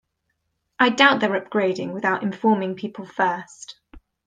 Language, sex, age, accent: English, female, 19-29, England English